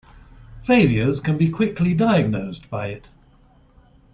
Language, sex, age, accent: English, male, 60-69, England English